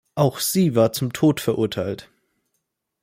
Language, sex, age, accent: German, male, under 19, Deutschland Deutsch